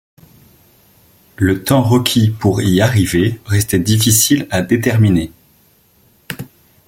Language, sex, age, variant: French, male, 19-29, Français de métropole